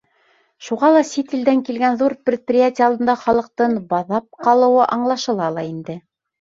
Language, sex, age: Bashkir, female, 30-39